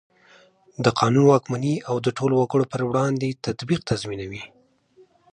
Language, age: Pashto, 19-29